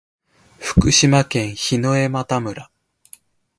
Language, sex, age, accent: Japanese, male, 19-29, 標準語